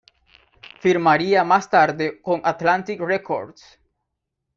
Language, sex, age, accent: Spanish, male, 19-29, América central